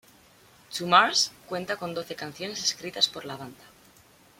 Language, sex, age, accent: Spanish, female, 19-29, España: Norte peninsular (Asturias, Castilla y León, Cantabria, País Vasco, Navarra, Aragón, La Rioja, Guadalajara, Cuenca)